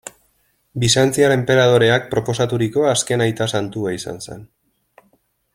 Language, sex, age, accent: Basque, male, 30-39, Mendebalekoa (Araba, Bizkaia, Gipuzkoako mendebaleko herri batzuk)